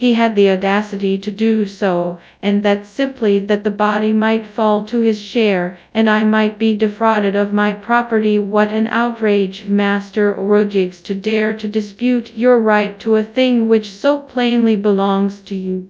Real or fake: fake